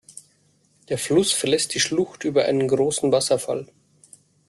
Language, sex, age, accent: German, male, 30-39, Deutschland Deutsch